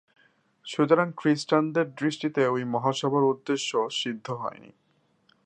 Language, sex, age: Bengali, male, 19-29